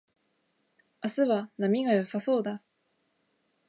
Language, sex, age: Japanese, female, 19-29